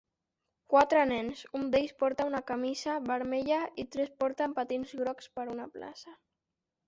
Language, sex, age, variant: Catalan, male, under 19, Central